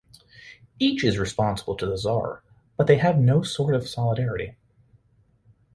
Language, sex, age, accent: English, male, 19-29, United States English